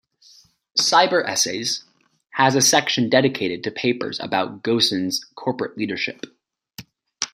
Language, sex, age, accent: English, male, 19-29, United States English